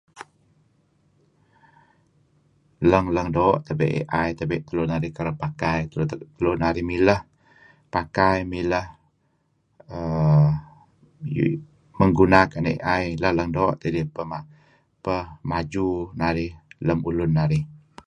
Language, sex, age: Kelabit, male, 50-59